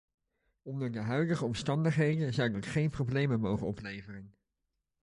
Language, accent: Dutch, Nederlands Nederlands